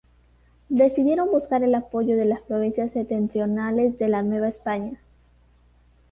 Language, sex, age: Spanish, female, under 19